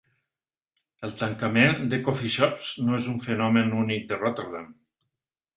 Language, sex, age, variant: Catalan, male, 50-59, Nord-Occidental